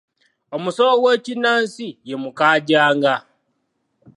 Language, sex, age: Ganda, male, 19-29